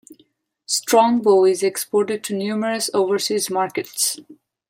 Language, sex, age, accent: English, female, 30-39, India and South Asia (India, Pakistan, Sri Lanka)